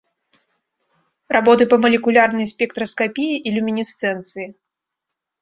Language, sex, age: Belarusian, female, 19-29